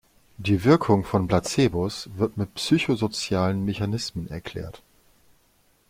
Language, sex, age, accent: German, male, 40-49, Deutschland Deutsch